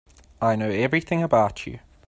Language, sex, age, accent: English, male, 19-29, Southern African (South Africa, Zimbabwe, Namibia)